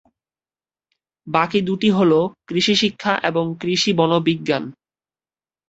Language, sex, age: Bengali, male, 19-29